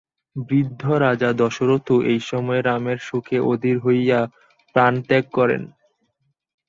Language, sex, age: Bengali, male, under 19